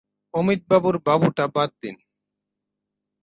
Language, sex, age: Bengali, male, 19-29